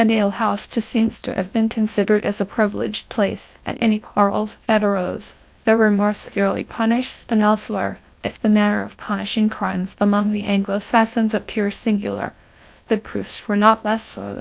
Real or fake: fake